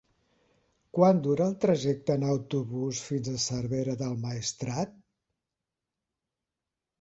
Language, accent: Catalan, Barcelona